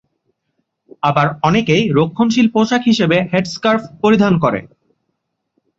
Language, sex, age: Bengali, male, 19-29